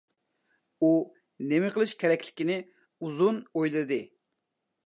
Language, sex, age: Uyghur, male, 30-39